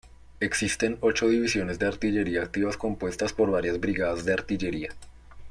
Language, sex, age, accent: Spanish, male, 19-29, Andino-Pacífico: Colombia, Perú, Ecuador, oeste de Bolivia y Venezuela andina